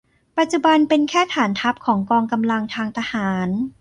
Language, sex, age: Thai, female, 30-39